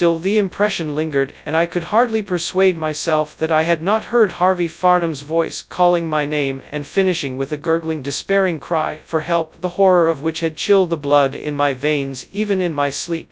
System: TTS, FastPitch